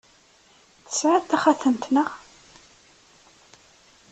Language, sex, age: Kabyle, female, 30-39